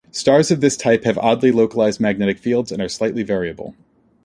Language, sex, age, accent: English, male, 30-39, United States English